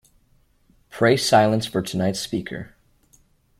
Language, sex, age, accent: English, male, under 19, United States English